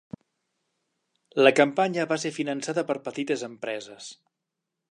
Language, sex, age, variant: Catalan, male, 40-49, Central